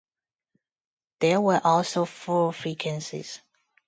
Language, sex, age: English, female, 19-29